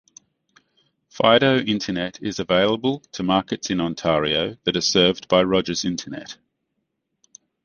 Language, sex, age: English, male, 40-49